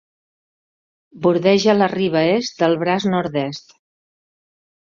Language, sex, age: Catalan, female, 60-69